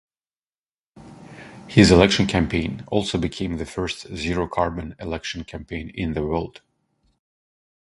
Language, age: English, 30-39